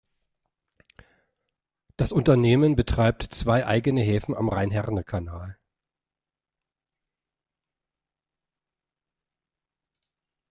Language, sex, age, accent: German, male, 50-59, Deutschland Deutsch